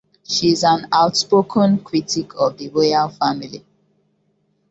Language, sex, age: English, female, 19-29